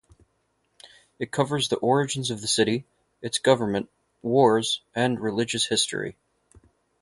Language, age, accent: English, 30-39, United States English